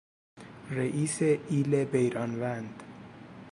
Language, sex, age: Persian, male, 19-29